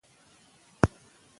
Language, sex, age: Pashto, female, 19-29